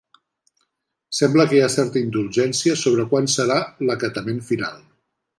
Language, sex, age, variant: Catalan, male, 60-69, Central